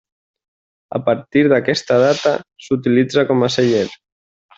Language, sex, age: Catalan, male, 19-29